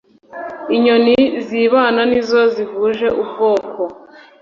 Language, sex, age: Kinyarwanda, female, 40-49